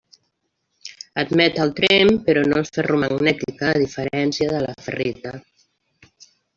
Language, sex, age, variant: Catalan, female, 50-59, Central